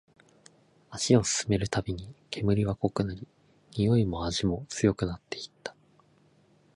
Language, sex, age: Japanese, male, 19-29